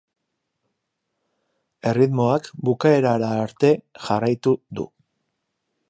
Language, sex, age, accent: Basque, male, 40-49, Mendebalekoa (Araba, Bizkaia, Gipuzkoako mendebaleko herri batzuk)